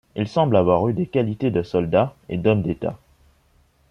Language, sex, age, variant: French, male, under 19, Français des départements et régions d'outre-mer